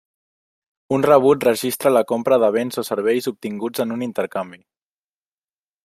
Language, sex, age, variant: Catalan, male, under 19, Central